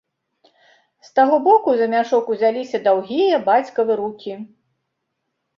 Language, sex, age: Belarusian, female, 60-69